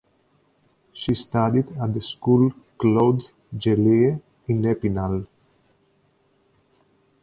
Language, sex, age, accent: English, male, 30-39, United States English